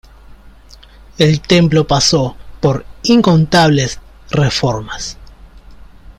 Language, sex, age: Spanish, male, 30-39